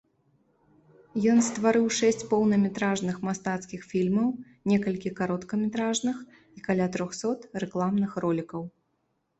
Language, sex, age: Belarusian, female, 30-39